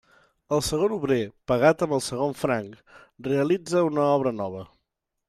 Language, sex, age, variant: Catalan, male, 30-39, Central